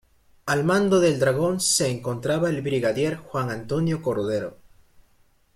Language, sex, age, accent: Spanish, male, under 19, Andino-Pacífico: Colombia, Perú, Ecuador, oeste de Bolivia y Venezuela andina